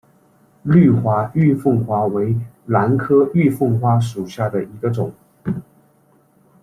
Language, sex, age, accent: Chinese, male, 19-29, 出生地：四川省